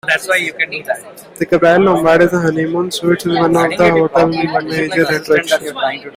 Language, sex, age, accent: English, male, 19-29, India and South Asia (India, Pakistan, Sri Lanka)